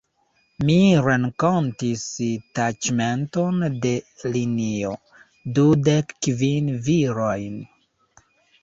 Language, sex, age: Esperanto, male, 40-49